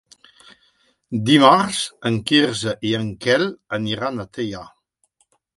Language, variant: Catalan, Septentrional